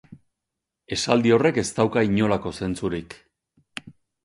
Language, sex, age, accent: Basque, male, 50-59, Erdialdekoa edo Nafarra (Gipuzkoa, Nafarroa)